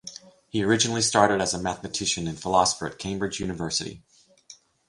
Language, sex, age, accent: English, male, 50-59, United States English